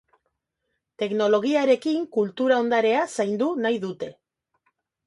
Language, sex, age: Basque, female, 40-49